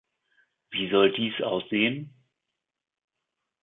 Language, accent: German, Deutschland Deutsch